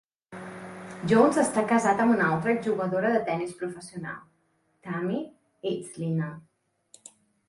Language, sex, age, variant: Catalan, female, 40-49, Central